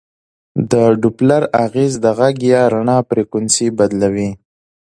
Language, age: Pashto, 19-29